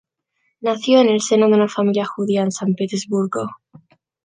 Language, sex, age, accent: Spanish, female, under 19, España: Sur peninsular (Andalucia, Extremadura, Murcia)